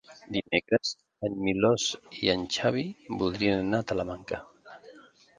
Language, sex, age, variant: Catalan, male, 40-49, Central